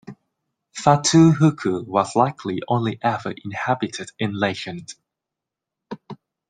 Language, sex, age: English, male, 19-29